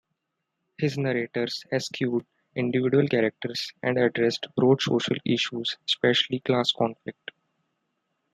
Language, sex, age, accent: English, male, 19-29, India and South Asia (India, Pakistan, Sri Lanka)